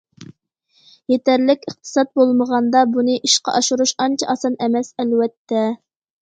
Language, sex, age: Uyghur, female, 19-29